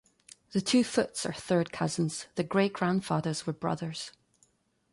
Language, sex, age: English, female, 30-39